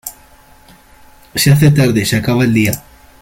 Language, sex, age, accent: Spanish, male, under 19, España: Centro-Sur peninsular (Madrid, Toledo, Castilla-La Mancha)